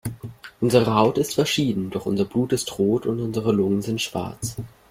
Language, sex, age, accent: German, male, under 19, Deutschland Deutsch